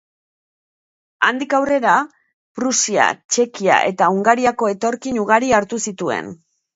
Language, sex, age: Basque, female, 50-59